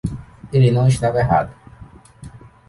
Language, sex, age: Portuguese, male, 19-29